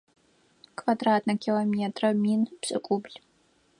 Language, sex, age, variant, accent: Adyghe, female, 19-29, Адыгабзэ (Кирил, пстэумэ зэдыряе), Бжъэдыгъу (Bjeduğ)